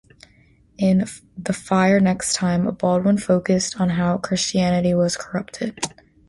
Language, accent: English, United States English